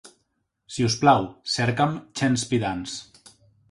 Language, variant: Catalan, Central